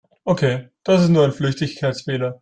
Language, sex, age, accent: German, male, 19-29, Österreichisches Deutsch